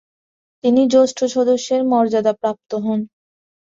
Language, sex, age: Bengali, female, 19-29